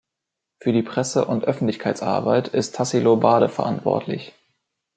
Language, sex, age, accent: German, male, under 19, Deutschland Deutsch